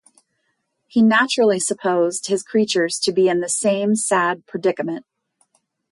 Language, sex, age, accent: English, female, 50-59, United States English